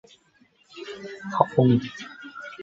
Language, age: Chinese, 30-39